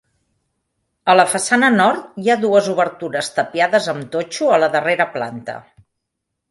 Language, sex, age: Catalan, female, 60-69